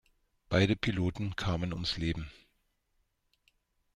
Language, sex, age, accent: German, male, 60-69, Deutschland Deutsch